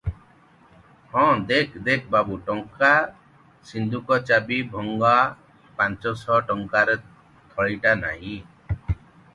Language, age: Odia, 50-59